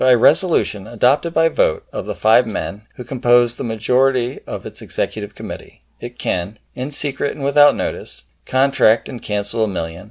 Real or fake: real